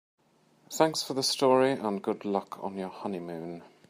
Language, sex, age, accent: English, male, 40-49, England English